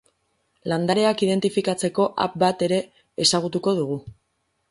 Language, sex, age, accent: Basque, female, 19-29, Mendebalekoa (Araba, Bizkaia, Gipuzkoako mendebaleko herri batzuk)